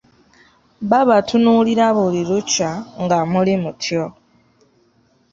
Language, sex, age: Ganda, female, 30-39